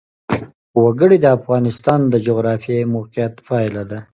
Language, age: Pashto, 30-39